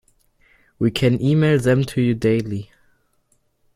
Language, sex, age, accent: English, male, under 19, United States English